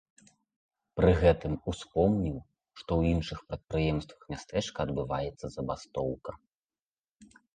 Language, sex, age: Belarusian, male, 30-39